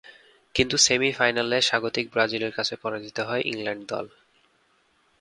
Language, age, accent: Bengali, 19-29, প্রমিত